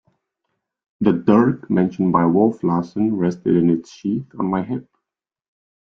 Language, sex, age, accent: English, male, 19-29, England English